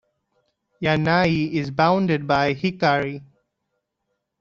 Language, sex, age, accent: English, male, 19-29, India and South Asia (India, Pakistan, Sri Lanka)